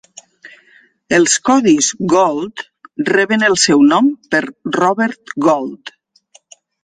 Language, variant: Catalan, Septentrional